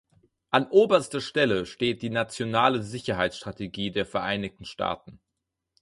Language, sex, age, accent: German, male, 19-29, Deutschland Deutsch